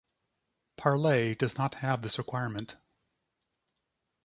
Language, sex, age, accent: English, male, 30-39, United States English